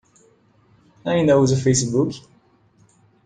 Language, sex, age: Portuguese, male, 30-39